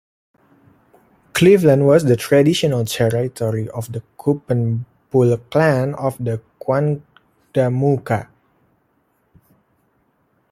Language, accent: English, United States English